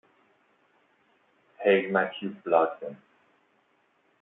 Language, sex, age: English, male, 30-39